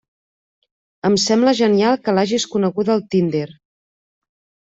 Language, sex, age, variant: Catalan, female, 40-49, Central